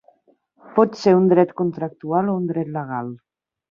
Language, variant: Catalan, Central